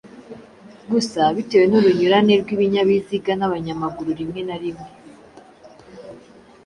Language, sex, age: Kinyarwanda, female, under 19